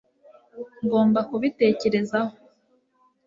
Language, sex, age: Kinyarwanda, female, 19-29